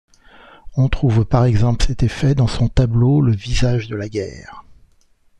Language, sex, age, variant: French, male, 50-59, Français de métropole